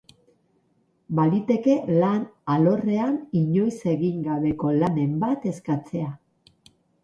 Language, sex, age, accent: Basque, female, 50-59, Mendebalekoa (Araba, Bizkaia, Gipuzkoako mendebaleko herri batzuk)